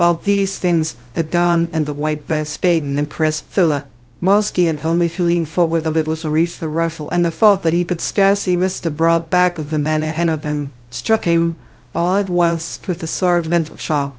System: TTS, VITS